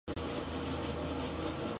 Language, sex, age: Japanese, male, 19-29